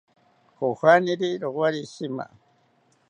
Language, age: South Ucayali Ashéninka, 60-69